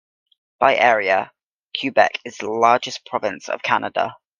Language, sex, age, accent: English, male, 19-29, England English